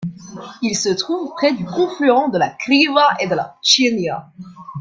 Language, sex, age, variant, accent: French, male, 19-29, Français d'Europe, Français de Suisse